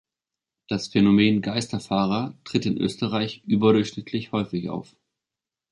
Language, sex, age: German, male, 19-29